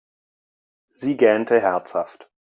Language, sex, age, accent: German, male, 30-39, Deutschland Deutsch